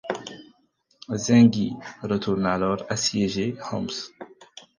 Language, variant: French, Français d'Afrique subsaharienne et des îles africaines